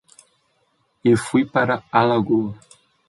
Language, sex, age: Portuguese, male, 19-29